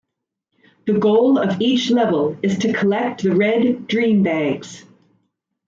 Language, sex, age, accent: English, female, 40-49, Canadian English